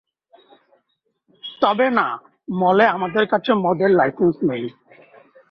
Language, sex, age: Bengali, male, 30-39